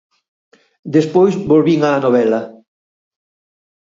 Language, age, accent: Galician, 60-69, Atlántico (seseo e gheada)